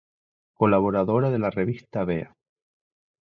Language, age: Spanish, 19-29